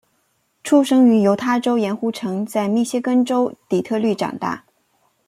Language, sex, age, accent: Chinese, female, 30-39, 出生地：吉林省